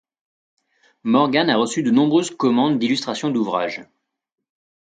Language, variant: French, Français de métropole